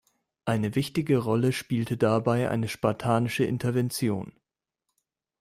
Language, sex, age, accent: German, male, 19-29, Deutschland Deutsch